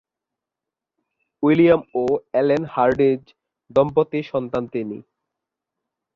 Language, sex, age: Bengali, male, 19-29